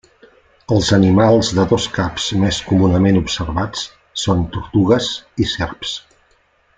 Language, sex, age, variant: Catalan, male, 60-69, Central